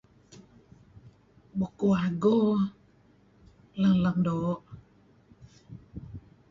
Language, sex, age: Kelabit, female, 50-59